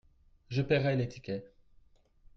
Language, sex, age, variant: French, male, 30-39, Français de métropole